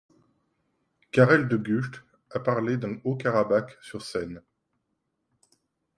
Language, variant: French, Français de métropole